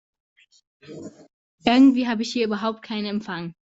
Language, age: German, under 19